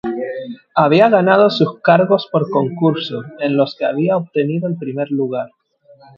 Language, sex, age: Spanish, male, 19-29